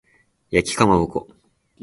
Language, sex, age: Japanese, male, under 19